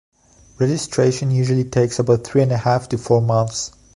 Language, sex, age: English, male, 19-29